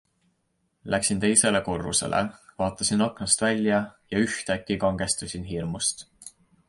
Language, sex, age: Estonian, male, 19-29